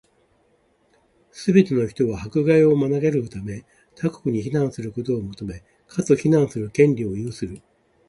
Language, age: Japanese, 60-69